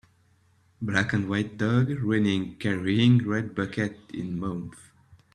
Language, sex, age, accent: English, male, 19-29, England English